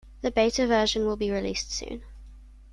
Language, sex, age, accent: English, female, under 19, England English